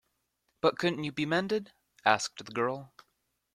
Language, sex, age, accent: English, male, under 19, United States English